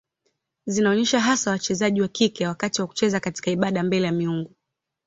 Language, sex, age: Swahili, female, 19-29